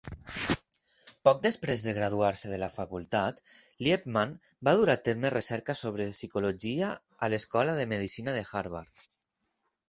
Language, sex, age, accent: Catalan, male, 30-39, valencià; valencià meridional